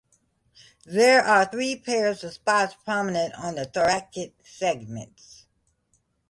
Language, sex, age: English, female, 60-69